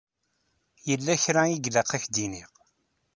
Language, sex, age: Kabyle, male, 60-69